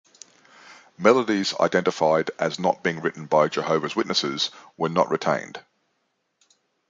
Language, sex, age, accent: English, male, 50-59, Australian English